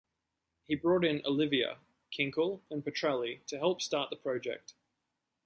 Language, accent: English, Australian English